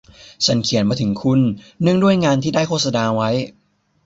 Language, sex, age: Thai, male, 19-29